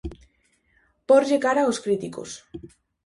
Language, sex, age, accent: Galician, female, 19-29, Atlántico (seseo e gheada)